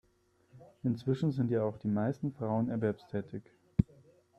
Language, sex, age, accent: German, male, 30-39, Deutschland Deutsch